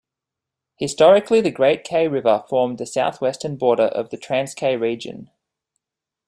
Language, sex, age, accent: English, male, 19-29, Australian English